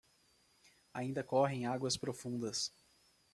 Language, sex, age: Portuguese, male, 30-39